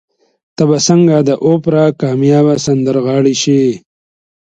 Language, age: Pashto, 30-39